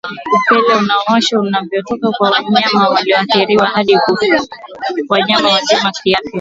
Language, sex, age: Swahili, female, 19-29